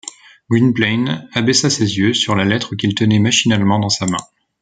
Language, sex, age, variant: French, male, 19-29, Français de métropole